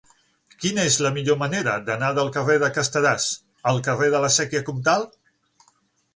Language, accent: Catalan, central; septentrional